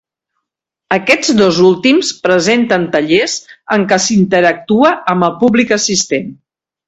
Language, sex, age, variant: Catalan, female, 50-59, Central